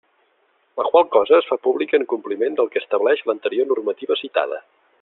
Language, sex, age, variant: Catalan, male, 40-49, Central